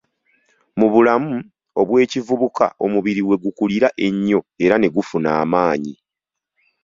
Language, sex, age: Ganda, male, 30-39